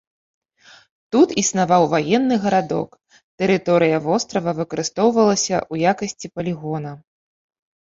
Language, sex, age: Belarusian, female, 30-39